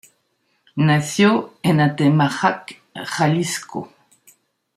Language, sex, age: Spanish, female, 60-69